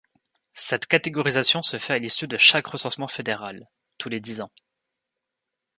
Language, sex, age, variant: French, male, 19-29, Français de métropole